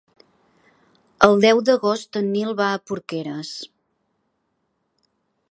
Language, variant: Catalan, Central